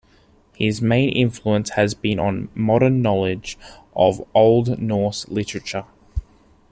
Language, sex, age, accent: English, male, 19-29, Australian English